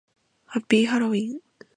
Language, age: Japanese, under 19